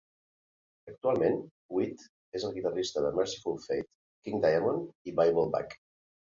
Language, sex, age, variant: Catalan, male, 50-59, Central